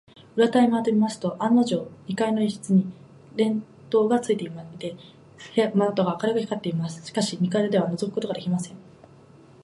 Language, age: Japanese, 19-29